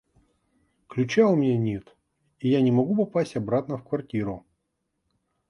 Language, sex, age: Russian, male, 40-49